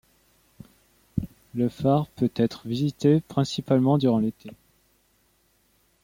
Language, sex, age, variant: French, male, 19-29, Français de métropole